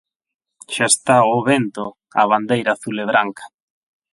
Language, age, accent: Galician, 30-39, Atlántico (seseo e gheada); Normativo (estándar); Neofalante